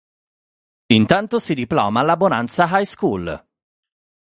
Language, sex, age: Italian, male, 30-39